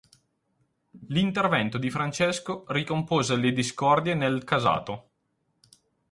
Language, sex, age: Italian, male, 30-39